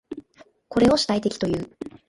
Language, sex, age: Japanese, male, 19-29